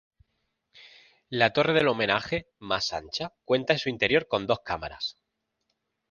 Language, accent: Spanish, España: Sur peninsular (Andalucia, Extremadura, Murcia)